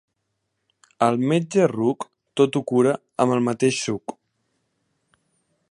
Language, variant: Catalan, Central